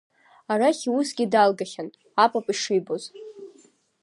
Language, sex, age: Abkhazian, female, 30-39